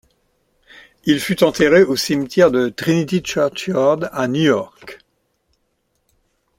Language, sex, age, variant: French, male, 70-79, Français de métropole